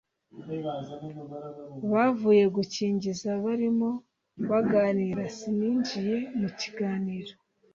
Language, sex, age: Kinyarwanda, female, 30-39